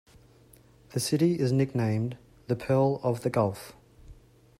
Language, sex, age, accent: English, male, 30-39, Australian English